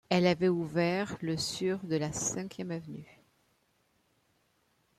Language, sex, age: French, female, 50-59